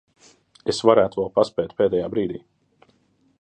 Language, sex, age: Latvian, male, 30-39